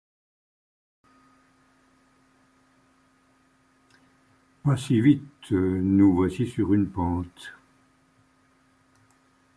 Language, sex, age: French, male, 70-79